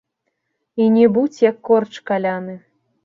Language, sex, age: Belarusian, female, 19-29